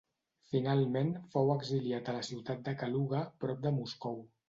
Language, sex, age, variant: Catalan, male, 50-59, Central